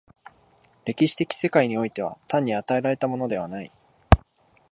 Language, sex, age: Japanese, male, 19-29